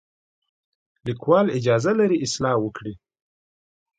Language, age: Pashto, 30-39